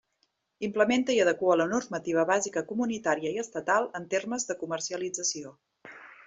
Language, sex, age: Catalan, female, 40-49